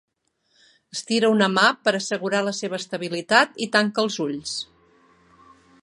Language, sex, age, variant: Catalan, female, 60-69, Central